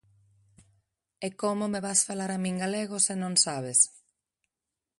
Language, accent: Galician, Normativo (estándar)